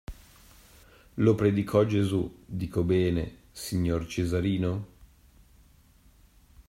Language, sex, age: Italian, male, 30-39